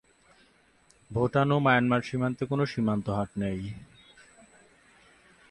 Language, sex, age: Bengali, male, 19-29